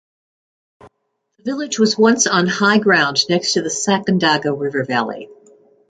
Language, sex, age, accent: English, female, 70-79, United States English